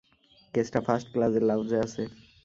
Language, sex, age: Bengali, male, 19-29